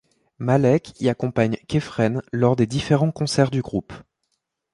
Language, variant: French, Français de métropole